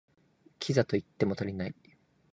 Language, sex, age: Japanese, male, 19-29